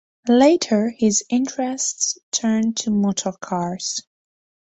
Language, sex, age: English, female, 19-29